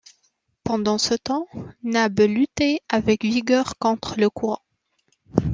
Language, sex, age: French, female, 30-39